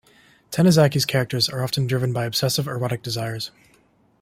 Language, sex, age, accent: English, male, 19-29, Canadian English